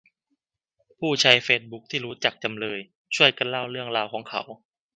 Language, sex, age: Thai, male, 19-29